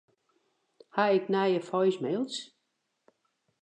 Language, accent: Western Frisian, Wâldfrysk